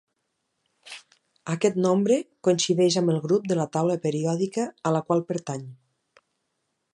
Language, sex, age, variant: Catalan, female, 40-49, Nord-Occidental